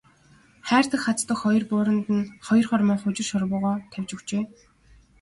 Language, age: Mongolian, 19-29